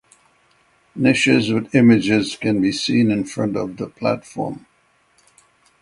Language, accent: English, United States English